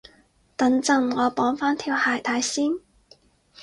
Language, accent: Cantonese, 广州音